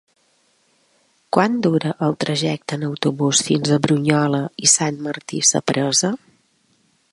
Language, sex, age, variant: Catalan, female, 40-49, Balear